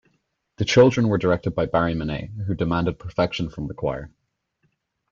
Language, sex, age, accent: English, male, 19-29, Irish English